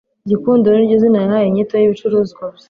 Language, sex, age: Kinyarwanda, female, 19-29